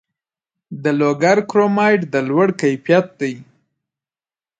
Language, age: Pashto, 19-29